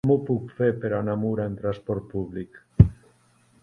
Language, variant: Catalan, Central